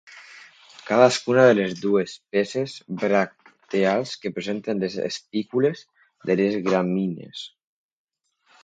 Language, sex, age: Catalan, male, 30-39